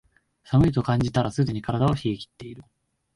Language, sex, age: Japanese, male, 19-29